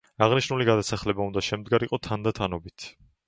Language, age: Georgian, under 19